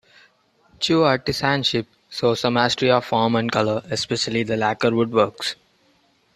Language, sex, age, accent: English, male, under 19, India and South Asia (India, Pakistan, Sri Lanka)